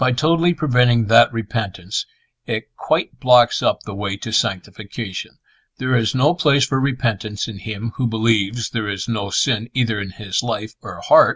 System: none